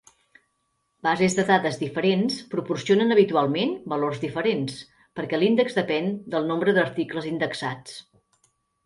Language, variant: Catalan, Central